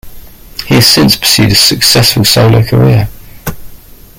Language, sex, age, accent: English, male, 40-49, England English